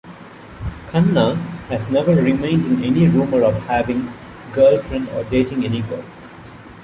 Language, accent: English, India and South Asia (India, Pakistan, Sri Lanka)